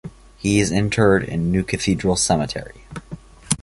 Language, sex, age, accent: English, male, under 19, Canadian English